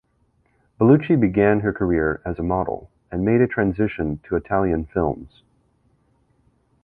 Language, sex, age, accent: English, male, 30-39, United States English